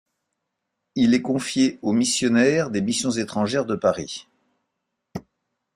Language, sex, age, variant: French, male, 60-69, Français de métropole